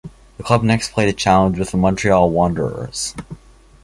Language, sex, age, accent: English, male, under 19, Canadian English